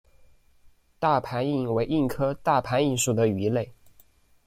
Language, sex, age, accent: Chinese, male, 19-29, 出生地：四川省